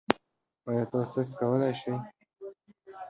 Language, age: Pashto, under 19